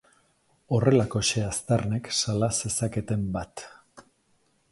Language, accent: Basque, Erdialdekoa edo Nafarra (Gipuzkoa, Nafarroa)